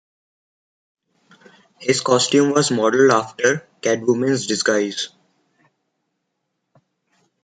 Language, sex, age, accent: English, male, 19-29, India and South Asia (India, Pakistan, Sri Lanka)